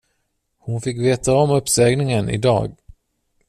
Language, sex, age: Swedish, male, 30-39